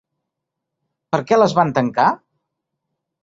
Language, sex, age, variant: Catalan, male, 40-49, Central